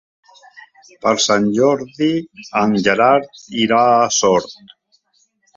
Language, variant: Catalan, Central